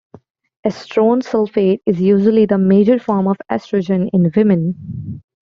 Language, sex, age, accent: English, female, 19-29, United States English